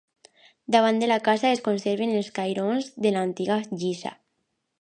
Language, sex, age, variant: Catalan, female, under 19, Alacantí